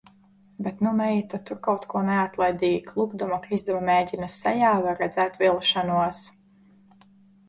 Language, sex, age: Latvian, female, 19-29